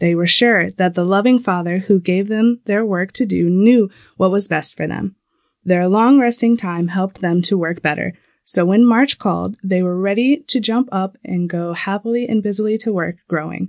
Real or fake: real